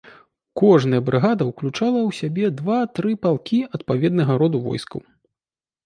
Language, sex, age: Belarusian, male, 30-39